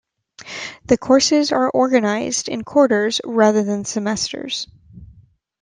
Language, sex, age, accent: English, female, 19-29, United States English